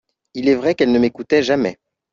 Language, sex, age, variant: French, male, 19-29, Français de métropole